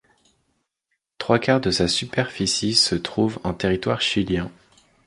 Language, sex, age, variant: French, male, 30-39, Français de métropole